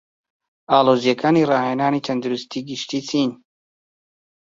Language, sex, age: Central Kurdish, male, 19-29